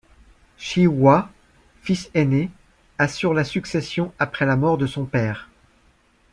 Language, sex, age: French, male, 50-59